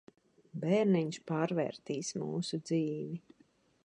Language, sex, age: Latvian, female, 40-49